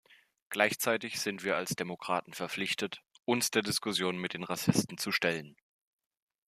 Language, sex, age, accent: German, male, 19-29, Deutschland Deutsch